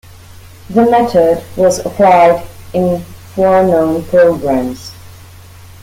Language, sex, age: English, female, 30-39